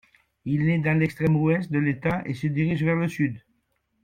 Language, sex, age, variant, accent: French, male, 70-79, Français d'Amérique du Nord, Français du Canada